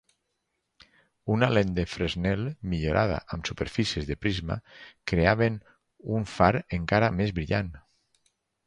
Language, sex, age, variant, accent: Catalan, male, 50-59, Valencià meridional, valencià